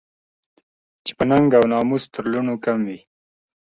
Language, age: Pashto, 30-39